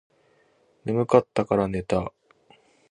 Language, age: Japanese, 19-29